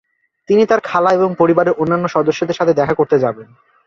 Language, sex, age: Bengali, male, 19-29